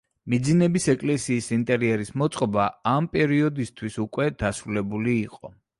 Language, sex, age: Georgian, male, 40-49